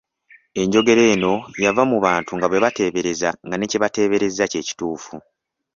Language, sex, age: Ganda, male, 19-29